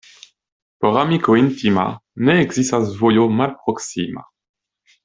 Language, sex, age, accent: Esperanto, male, 19-29, Internacia